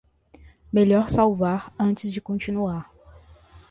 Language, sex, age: Portuguese, female, 19-29